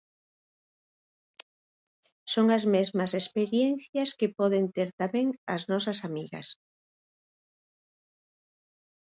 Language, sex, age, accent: Galician, female, 50-59, Oriental (común en zona oriental)